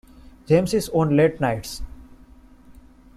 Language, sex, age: English, male, 19-29